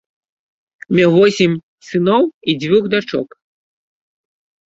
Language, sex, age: Belarusian, male, 30-39